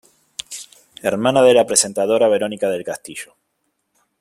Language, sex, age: Spanish, male, 40-49